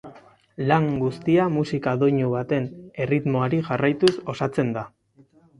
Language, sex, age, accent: Basque, male, 19-29, Mendebalekoa (Araba, Bizkaia, Gipuzkoako mendebaleko herri batzuk)